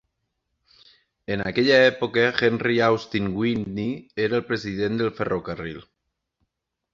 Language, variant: Catalan, Septentrional